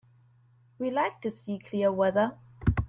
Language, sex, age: English, female, 19-29